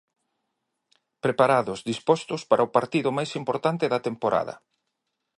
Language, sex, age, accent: Galician, male, 40-49, Normativo (estándar)